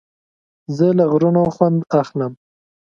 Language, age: Pashto, 19-29